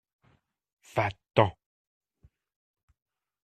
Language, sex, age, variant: French, male, 30-39, Français de métropole